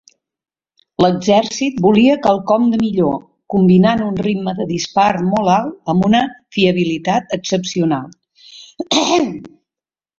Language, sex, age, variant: Catalan, female, 60-69, Central